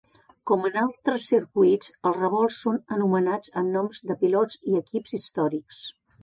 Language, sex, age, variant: Catalan, female, 50-59, Central